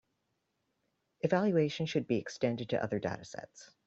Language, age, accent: English, 30-39, Canadian English